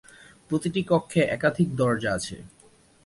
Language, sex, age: Bengali, male, 19-29